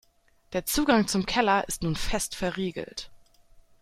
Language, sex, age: German, female, 19-29